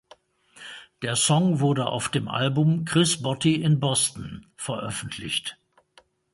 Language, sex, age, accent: German, male, 60-69, Deutschland Deutsch